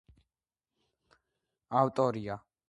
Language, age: Georgian, under 19